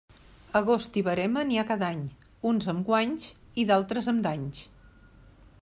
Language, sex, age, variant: Catalan, female, 60-69, Central